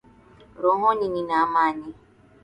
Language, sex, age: Swahili, female, 19-29